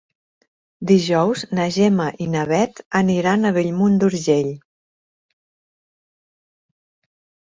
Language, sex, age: Catalan, female, 40-49